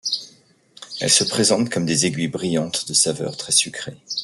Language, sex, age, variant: French, male, 40-49, Français de métropole